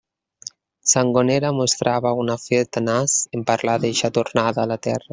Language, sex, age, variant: Catalan, male, 19-29, Central